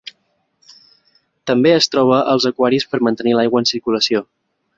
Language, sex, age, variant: Catalan, male, 19-29, Central